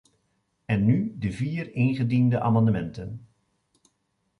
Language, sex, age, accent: Dutch, male, 50-59, Nederlands Nederlands